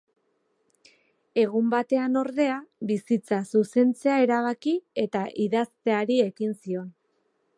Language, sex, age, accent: Basque, female, 30-39, Erdialdekoa edo Nafarra (Gipuzkoa, Nafarroa)